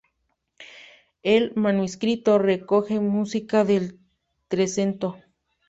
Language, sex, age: Spanish, female, 30-39